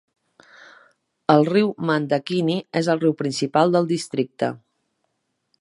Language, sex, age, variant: Catalan, female, 40-49, Central